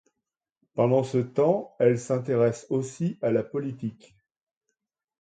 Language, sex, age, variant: French, male, 60-69, Français de métropole